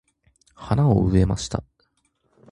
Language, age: Japanese, 19-29